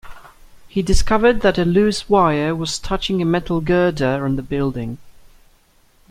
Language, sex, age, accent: English, male, 19-29, England English